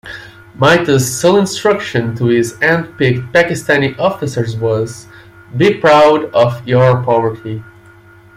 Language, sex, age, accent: English, male, 19-29, United States English